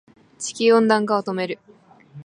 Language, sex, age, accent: Japanese, female, 19-29, 標準語